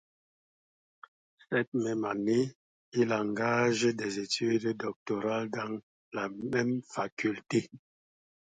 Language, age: French, 30-39